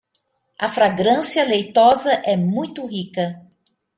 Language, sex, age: Portuguese, female, 50-59